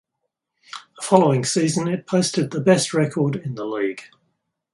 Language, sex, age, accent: English, male, 60-69, Australian English